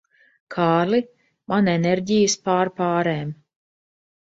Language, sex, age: Latvian, female, 30-39